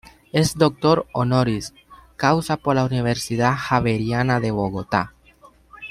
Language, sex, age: Spanish, male, 19-29